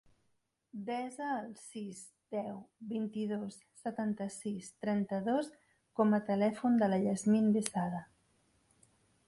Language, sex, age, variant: Catalan, female, 40-49, Central